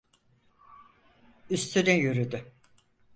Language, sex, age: Turkish, female, 80-89